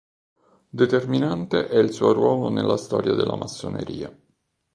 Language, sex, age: Italian, male, 50-59